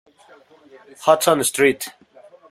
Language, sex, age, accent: Spanish, male, 30-39, México